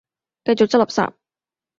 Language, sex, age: Cantonese, female, 19-29